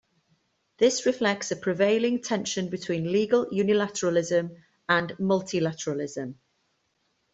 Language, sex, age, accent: English, female, 40-49, Welsh English